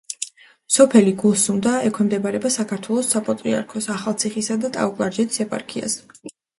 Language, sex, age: Georgian, female, 19-29